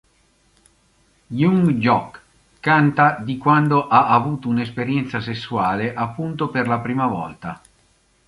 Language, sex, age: Italian, male, 50-59